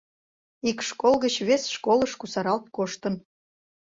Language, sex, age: Mari, female, 30-39